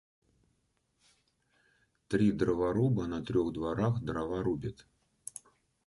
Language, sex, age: Russian, male, 30-39